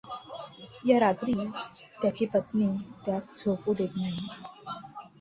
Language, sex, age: Marathi, female, 19-29